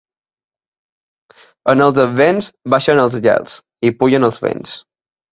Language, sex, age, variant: Catalan, male, 19-29, Balear